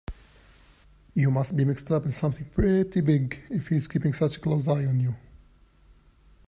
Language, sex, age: English, male, 19-29